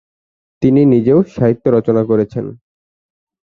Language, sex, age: Bengali, male, 19-29